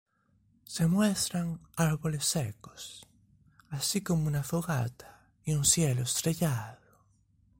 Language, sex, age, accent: Spanish, male, 19-29, España: Sur peninsular (Andalucia, Extremadura, Murcia)